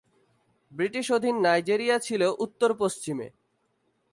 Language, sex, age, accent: Bengali, male, 19-29, fluent